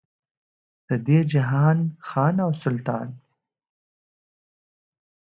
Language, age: Pashto, 19-29